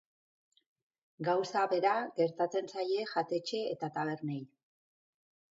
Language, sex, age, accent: Basque, female, 50-59, Mendebalekoa (Araba, Bizkaia, Gipuzkoako mendebaleko herri batzuk)